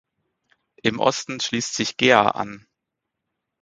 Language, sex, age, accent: German, male, 30-39, Deutschland Deutsch